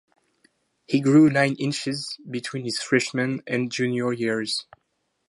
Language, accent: English, French